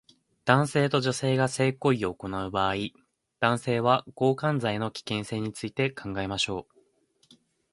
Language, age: Japanese, 19-29